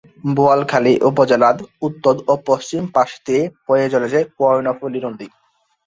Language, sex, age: Bengali, male, 19-29